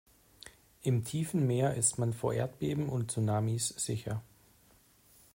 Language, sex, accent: German, male, Deutschland Deutsch